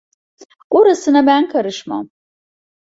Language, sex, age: Turkish, female, 50-59